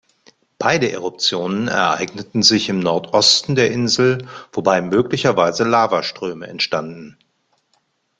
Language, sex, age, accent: German, male, 50-59, Deutschland Deutsch